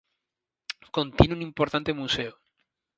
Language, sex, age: Spanish, male, 19-29